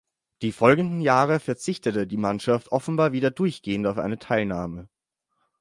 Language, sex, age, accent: German, male, 19-29, Österreichisches Deutsch